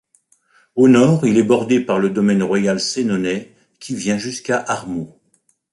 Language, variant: French, Français de métropole